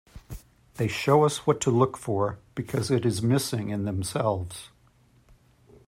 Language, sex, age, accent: English, male, 50-59, United States English